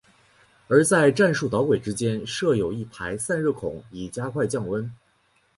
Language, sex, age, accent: Chinese, male, 19-29, 出生地：黑龙江省